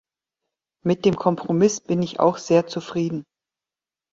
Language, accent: German, Deutschland Deutsch; Norddeutsch